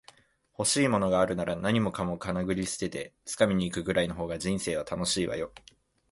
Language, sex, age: Japanese, male, 19-29